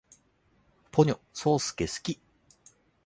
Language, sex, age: Japanese, male, 40-49